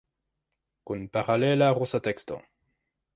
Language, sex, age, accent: Esperanto, male, under 19, Internacia